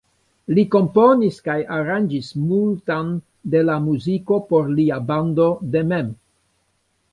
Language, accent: Esperanto, Internacia